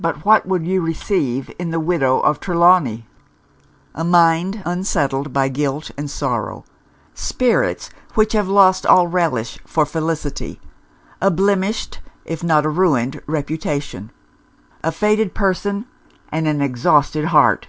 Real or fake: real